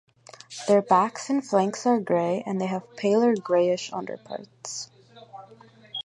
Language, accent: English, United States English